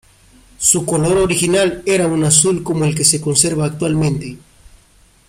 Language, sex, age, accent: Spanish, male, 19-29, México